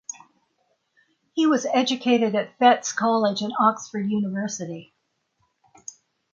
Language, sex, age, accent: English, female, 80-89, United States English